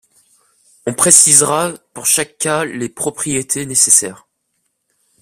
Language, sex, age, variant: French, male, under 19, Français de métropole